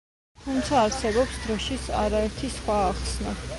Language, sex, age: Georgian, female, 30-39